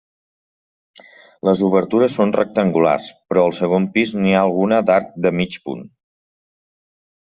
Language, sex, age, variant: Catalan, male, 40-49, Central